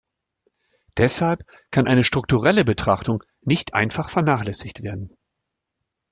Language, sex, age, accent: German, male, 50-59, Deutschland Deutsch